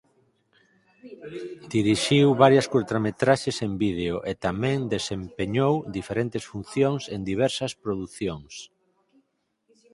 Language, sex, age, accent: Galician, male, 50-59, Central (gheada)